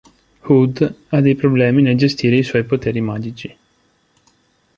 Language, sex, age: Italian, male, 19-29